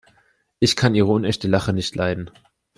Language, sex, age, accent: German, male, 19-29, Deutschland Deutsch